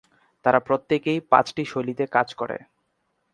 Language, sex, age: Bengali, male, 19-29